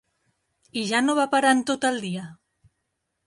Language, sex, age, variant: Catalan, female, 40-49, Central